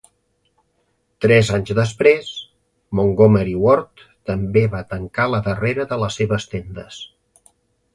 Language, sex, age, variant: Catalan, male, 50-59, Central